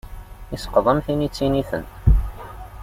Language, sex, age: Kabyle, male, 19-29